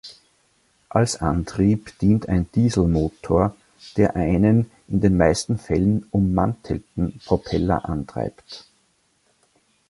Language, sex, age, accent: German, male, 50-59, Österreichisches Deutsch